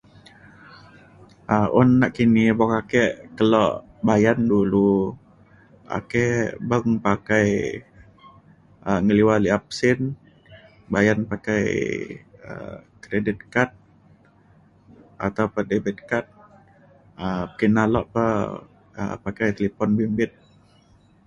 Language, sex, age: Mainstream Kenyah, male, 30-39